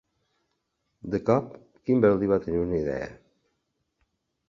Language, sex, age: Catalan, male, 60-69